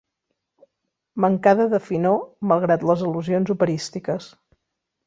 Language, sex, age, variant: Catalan, female, 40-49, Central